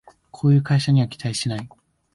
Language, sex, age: Japanese, male, 19-29